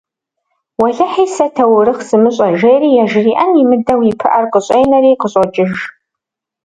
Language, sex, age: Kabardian, female, 19-29